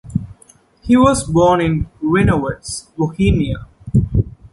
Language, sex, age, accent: English, male, 19-29, India and South Asia (India, Pakistan, Sri Lanka)